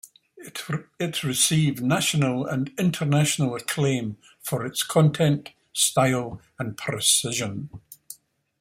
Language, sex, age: English, male, 70-79